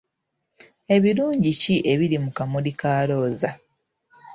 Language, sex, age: Ganda, female, 30-39